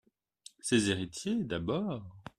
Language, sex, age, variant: French, male, 30-39, Français de métropole